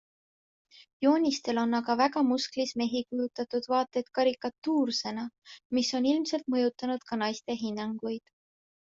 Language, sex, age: Estonian, female, 19-29